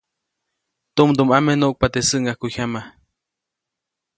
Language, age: Copainalá Zoque, 19-29